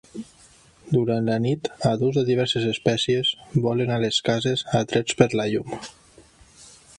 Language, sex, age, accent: Catalan, male, 40-49, valencià